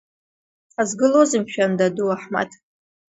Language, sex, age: Abkhazian, female, 30-39